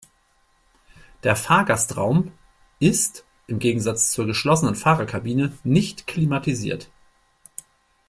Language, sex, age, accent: German, male, 40-49, Deutschland Deutsch